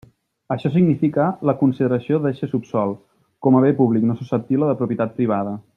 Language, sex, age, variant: Catalan, male, 30-39, Septentrional